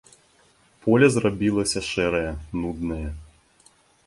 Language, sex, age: Belarusian, male, 30-39